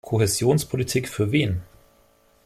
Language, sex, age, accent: German, male, 30-39, Deutschland Deutsch